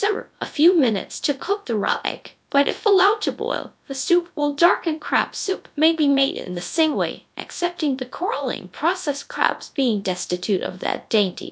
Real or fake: fake